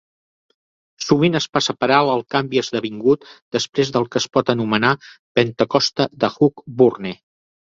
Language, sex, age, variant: Catalan, male, 60-69, Central